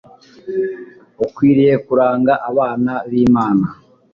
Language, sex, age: Kinyarwanda, male, 19-29